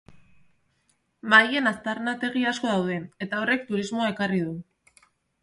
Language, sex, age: Basque, female, 19-29